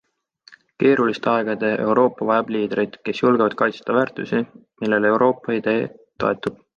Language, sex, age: Estonian, male, 19-29